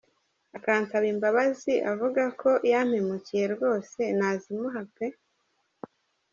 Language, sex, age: Kinyarwanda, male, 30-39